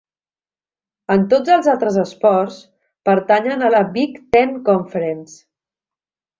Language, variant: Catalan, Central